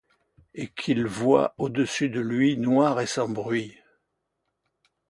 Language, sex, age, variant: French, male, 80-89, Français de métropole